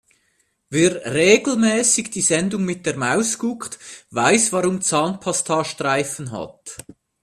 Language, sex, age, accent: German, male, 40-49, Schweizerdeutsch